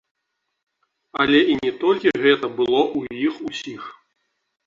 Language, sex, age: Belarusian, male, 30-39